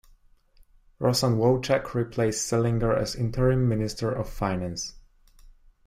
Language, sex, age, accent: English, male, under 19, United States English